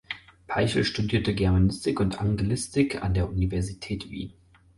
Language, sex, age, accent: German, male, 30-39, Deutschland Deutsch